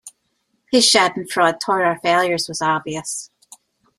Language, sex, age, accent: English, female, 40-49, United States English